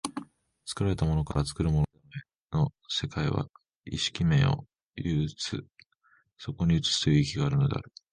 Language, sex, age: Japanese, male, under 19